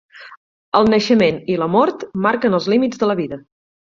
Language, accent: Catalan, Empordanès